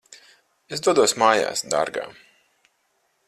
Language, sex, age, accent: Latvian, male, 30-39, Riga